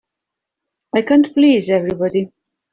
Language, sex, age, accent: English, female, 50-59, Australian English